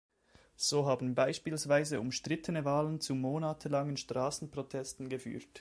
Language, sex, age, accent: German, male, 19-29, Schweizerdeutsch